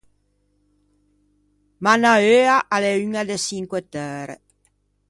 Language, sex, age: Ligurian, female, 60-69